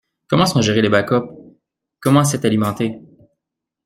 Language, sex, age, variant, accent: French, male, 30-39, Français d'Amérique du Nord, Français du Canada